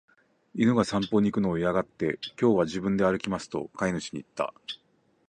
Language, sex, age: Japanese, male, 40-49